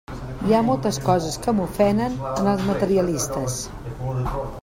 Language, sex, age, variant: Catalan, female, 50-59, Central